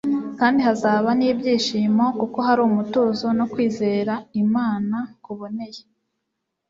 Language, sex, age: Kinyarwanda, female, 19-29